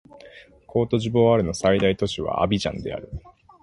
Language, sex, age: Japanese, male, 19-29